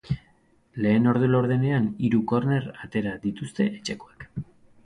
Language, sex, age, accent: Basque, male, 30-39, Mendebalekoa (Araba, Bizkaia, Gipuzkoako mendebaleko herri batzuk)